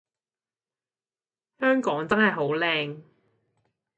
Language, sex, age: Cantonese, female, 19-29